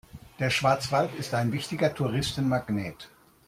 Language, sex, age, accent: German, male, 60-69, Deutschland Deutsch